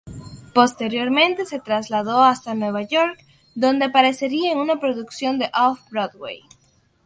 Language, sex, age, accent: Spanish, female, under 19, Caribe: Cuba, Venezuela, Puerto Rico, República Dominicana, Panamá, Colombia caribeña, México caribeño, Costa del golfo de México